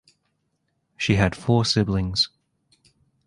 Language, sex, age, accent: English, male, 30-39, Australian English